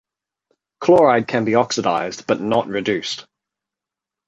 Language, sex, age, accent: English, male, 19-29, Australian English